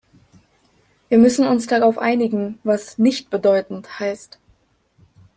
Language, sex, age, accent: German, female, 19-29, Deutschland Deutsch